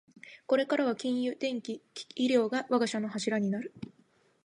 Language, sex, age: Japanese, female, 19-29